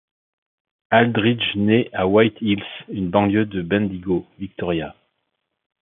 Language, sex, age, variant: French, male, 40-49, Français de métropole